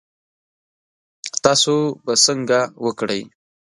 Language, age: Pashto, 19-29